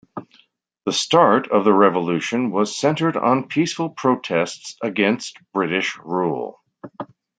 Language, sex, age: English, male, 60-69